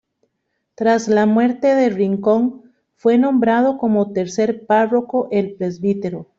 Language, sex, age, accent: Spanish, female, 40-49, América central